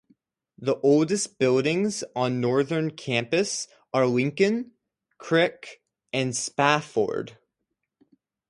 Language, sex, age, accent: English, male, under 19, United States English